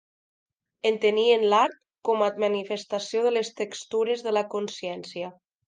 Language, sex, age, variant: Catalan, female, 19-29, Nord-Occidental